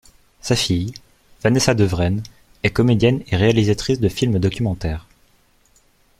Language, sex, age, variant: French, male, 19-29, Français de métropole